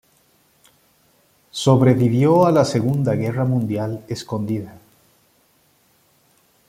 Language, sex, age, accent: Spanish, male, 30-39, Andino-Pacífico: Colombia, Perú, Ecuador, oeste de Bolivia y Venezuela andina